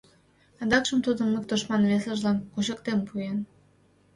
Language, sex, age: Mari, female, under 19